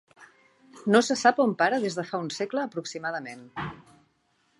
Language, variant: Catalan, Central